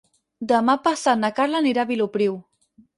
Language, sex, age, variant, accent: Catalan, female, 19-29, Central, central